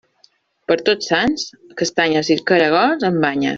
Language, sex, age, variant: Catalan, female, 40-49, Central